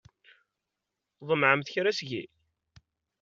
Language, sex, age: Kabyle, male, 30-39